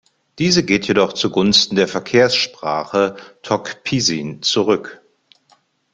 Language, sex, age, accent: German, male, 50-59, Deutschland Deutsch